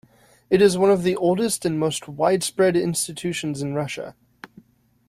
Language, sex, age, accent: English, male, 19-29, United States English